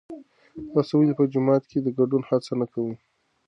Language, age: Pashto, 30-39